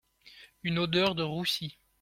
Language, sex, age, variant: French, male, 19-29, Français de métropole